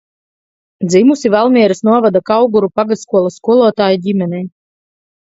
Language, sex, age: Latvian, female, 30-39